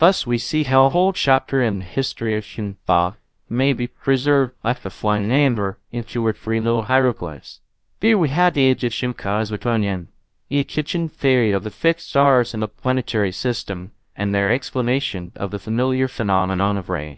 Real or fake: fake